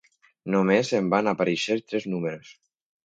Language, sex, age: Catalan, male, 30-39